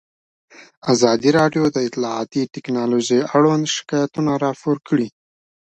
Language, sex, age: Pashto, male, 19-29